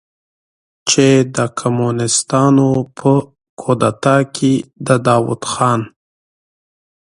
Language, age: Pashto, 30-39